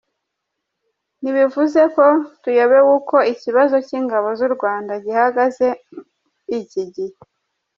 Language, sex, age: Kinyarwanda, male, 30-39